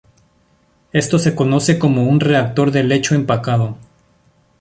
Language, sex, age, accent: Spanish, male, 19-29, Andino-Pacífico: Colombia, Perú, Ecuador, oeste de Bolivia y Venezuela andina